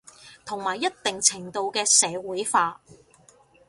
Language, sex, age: Cantonese, female, 50-59